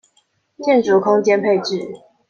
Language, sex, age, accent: Chinese, female, 19-29, 出生地：彰化縣